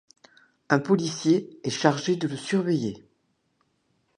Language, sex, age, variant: French, female, 60-69, Français de métropole